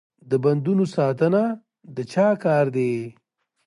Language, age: Pashto, 40-49